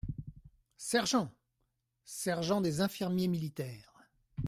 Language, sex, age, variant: French, male, 40-49, Français de métropole